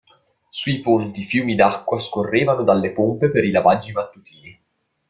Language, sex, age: Italian, male, 19-29